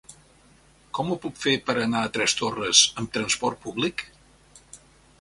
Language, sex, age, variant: Catalan, male, 70-79, Central